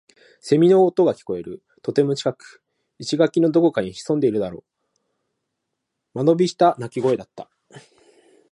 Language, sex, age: Japanese, male, 19-29